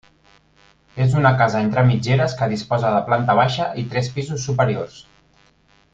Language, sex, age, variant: Catalan, male, 40-49, Central